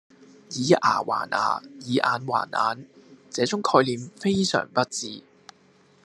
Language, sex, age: Cantonese, male, 19-29